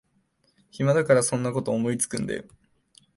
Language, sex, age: Japanese, male, 19-29